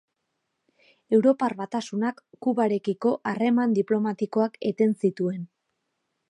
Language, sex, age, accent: Basque, female, 30-39, Erdialdekoa edo Nafarra (Gipuzkoa, Nafarroa)